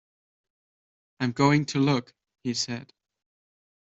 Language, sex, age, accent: English, male, 19-29, United States English